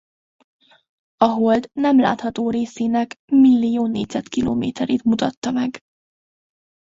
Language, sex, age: Hungarian, female, 19-29